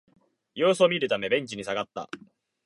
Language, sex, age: Japanese, male, 19-29